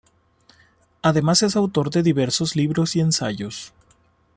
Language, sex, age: Spanish, male, 30-39